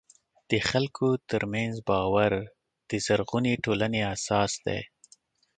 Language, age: Pashto, 30-39